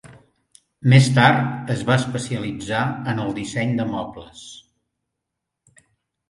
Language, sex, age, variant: Catalan, male, 60-69, Central